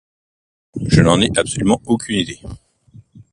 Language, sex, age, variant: French, male, 50-59, Français de métropole